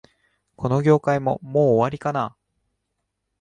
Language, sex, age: Japanese, male, under 19